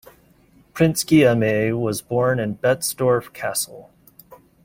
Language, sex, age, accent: English, male, 30-39, United States English